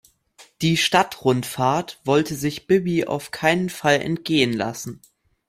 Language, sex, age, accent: German, male, under 19, Deutschland Deutsch